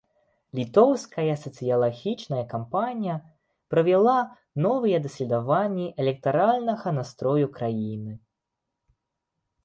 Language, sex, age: Belarusian, male, 19-29